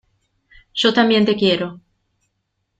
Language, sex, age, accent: Spanish, female, 40-49, Rioplatense: Argentina, Uruguay, este de Bolivia, Paraguay